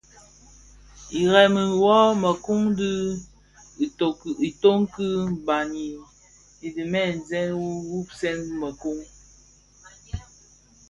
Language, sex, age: Bafia, female, 30-39